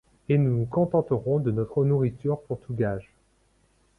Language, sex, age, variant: French, male, 40-49, Français de métropole